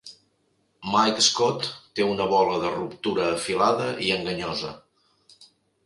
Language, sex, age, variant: Catalan, male, 50-59, Central